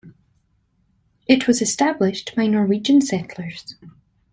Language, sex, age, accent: English, female, 30-39, Scottish English